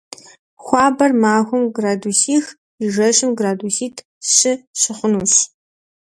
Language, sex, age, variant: Kabardian, female, under 19, Адыгэбзэ (Къэбэрдей, Кирил, псоми зэдай)